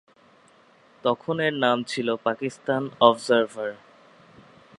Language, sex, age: Bengali, male, 19-29